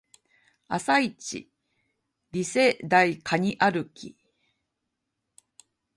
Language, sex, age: Japanese, female, 50-59